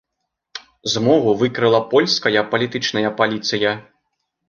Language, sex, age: Belarusian, male, 30-39